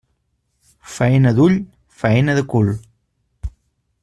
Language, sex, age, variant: Catalan, male, 40-49, Central